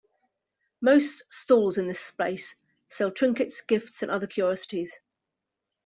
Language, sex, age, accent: English, female, 40-49, England English